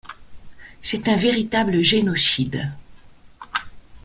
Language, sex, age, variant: French, female, 40-49, Français de métropole